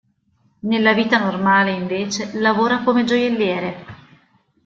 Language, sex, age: Italian, female, 50-59